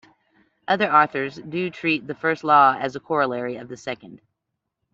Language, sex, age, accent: English, female, 50-59, United States English